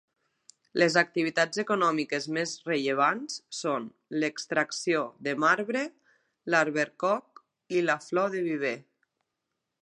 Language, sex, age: Catalan, female, 30-39